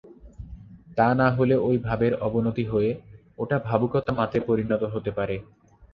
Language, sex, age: Bengali, male, 19-29